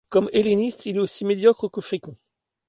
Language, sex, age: French, male, 40-49